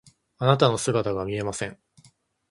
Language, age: Japanese, 19-29